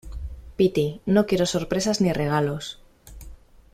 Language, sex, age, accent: Spanish, female, 30-39, España: Norte peninsular (Asturias, Castilla y León, Cantabria, País Vasco, Navarra, Aragón, La Rioja, Guadalajara, Cuenca)